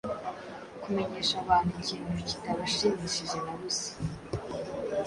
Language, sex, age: Kinyarwanda, female, 19-29